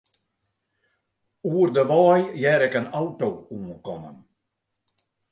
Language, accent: Western Frisian, Klaaifrysk